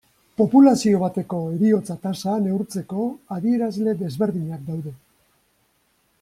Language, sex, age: Basque, male, 50-59